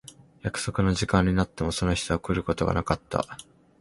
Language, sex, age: Japanese, male, 19-29